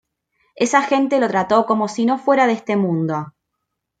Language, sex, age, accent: Spanish, female, 19-29, Rioplatense: Argentina, Uruguay, este de Bolivia, Paraguay